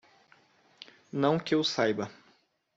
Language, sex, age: Portuguese, male, 19-29